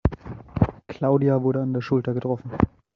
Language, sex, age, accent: German, male, 19-29, Deutschland Deutsch